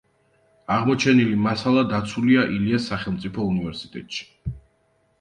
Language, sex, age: Georgian, male, 19-29